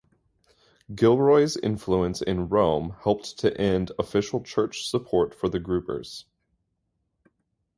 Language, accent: English, United States English